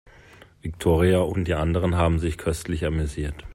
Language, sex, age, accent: German, male, 40-49, Deutschland Deutsch